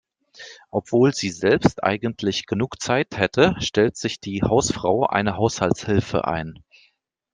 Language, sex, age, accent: German, male, 30-39, Deutschland Deutsch